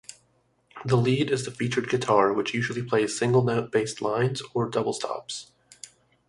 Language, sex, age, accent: English, male, 19-29, United States English